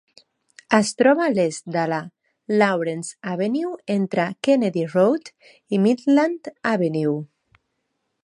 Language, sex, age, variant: Catalan, female, 30-39, Central